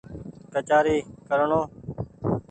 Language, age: Goaria, 19-29